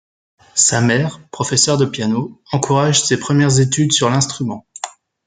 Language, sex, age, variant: French, male, 19-29, Français de métropole